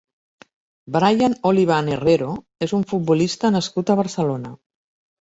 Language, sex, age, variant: Catalan, female, 50-59, Central